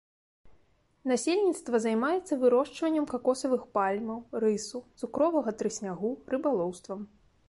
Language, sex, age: Belarusian, female, 19-29